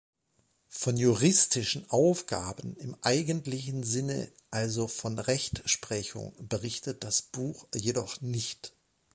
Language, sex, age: German, male, 40-49